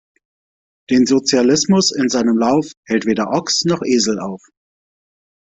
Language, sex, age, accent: German, male, 40-49, Deutschland Deutsch